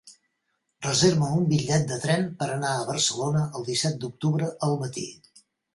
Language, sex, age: Catalan, male, 80-89